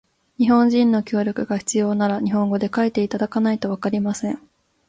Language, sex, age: Japanese, female, 19-29